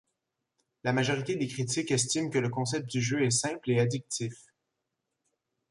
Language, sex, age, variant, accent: French, male, 19-29, Français d'Amérique du Nord, Français du Canada